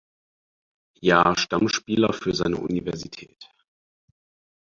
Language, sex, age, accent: German, male, 30-39, Deutschland Deutsch